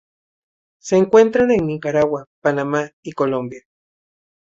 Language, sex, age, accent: Spanish, male, 19-29, México